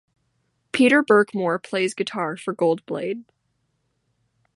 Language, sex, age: English, female, 19-29